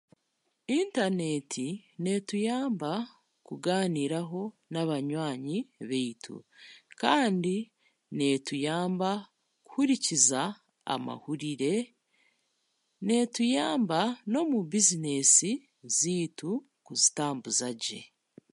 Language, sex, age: Chiga, female, 30-39